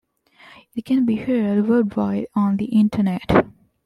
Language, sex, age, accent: English, female, 19-29, India and South Asia (India, Pakistan, Sri Lanka)